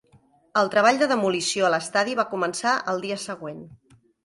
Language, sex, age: Catalan, female, 40-49